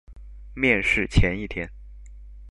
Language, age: Chinese, 19-29